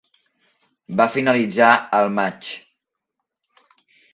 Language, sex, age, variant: Catalan, male, under 19, Central